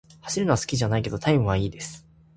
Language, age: Japanese, 19-29